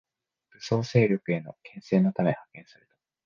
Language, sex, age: Japanese, male, 19-29